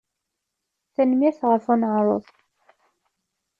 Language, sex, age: Kabyle, female, 19-29